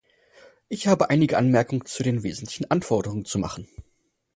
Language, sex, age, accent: German, male, 30-39, Deutschland Deutsch